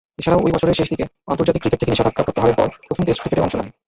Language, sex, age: Bengali, male, 19-29